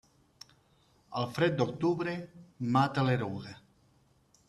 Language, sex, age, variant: Catalan, male, 40-49, Nord-Occidental